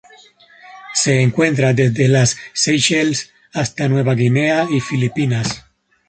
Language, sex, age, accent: Spanish, male, 30-39, España: Centro-Sur peninsular (Madrid, Toledo, Castilla-La Mancha)